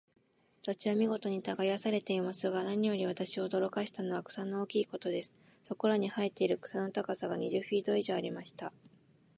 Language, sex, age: Japanese, female, 19-29